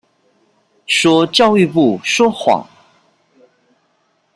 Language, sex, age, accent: Chinese, male, 40-49, 出生地：臺北市